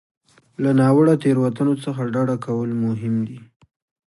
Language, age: Pashto, 30-39